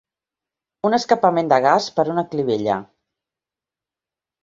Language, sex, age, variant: Catalan, female, 50-59, Central